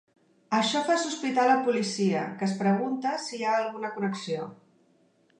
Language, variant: Catalan, Central